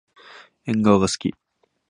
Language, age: Japanese, 19-29